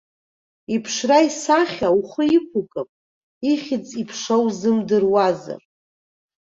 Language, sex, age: Abkhazian, female, 40-49